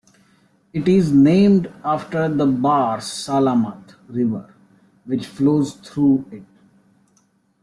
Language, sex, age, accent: English, male, 30-39, India and South Asia (India, Pakistan, Sri Lanka)